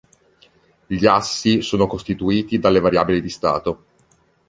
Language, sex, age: Italian, male, 30-39